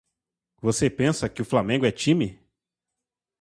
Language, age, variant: Portuguese, 30-39, Portuguese (Brasil)